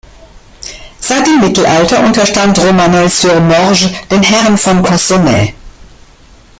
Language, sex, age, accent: German, female, 60-69, Deutschland Deutsch